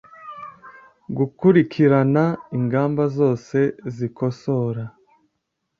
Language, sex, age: Kinyarwanda, male, 19-29